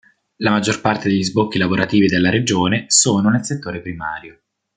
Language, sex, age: Italian, male, 19-29